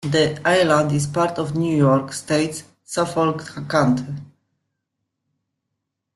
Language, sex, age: English, female, 50-59